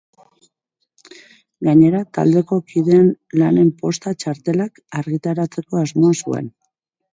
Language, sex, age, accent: Basque, female, 40-49, Mendebalekoa (Araba, Bizkaia, Gipuzkoako mendebaleko herri batzuk)